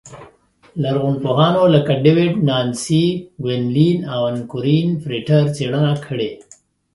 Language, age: Pashto, 30-39